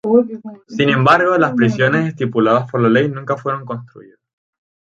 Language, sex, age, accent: Spanish, male, 19-29, España: Islas Canarias